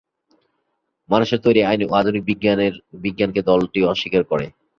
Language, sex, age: Bengali, male, 19-29